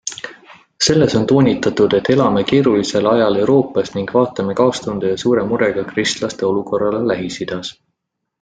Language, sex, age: Estonian, male, 19-29